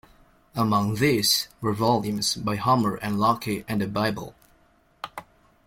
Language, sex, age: English, male, 19-29